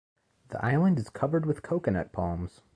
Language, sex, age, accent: English, male, 19-29, United States English